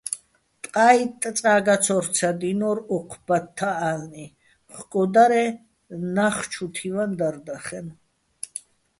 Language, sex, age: Bats, female, 60-69